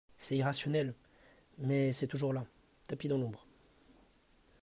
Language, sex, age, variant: French, male, 30-39, Français de métropole